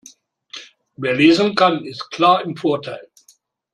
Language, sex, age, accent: German, male, 60-69, Deutschland Deutsch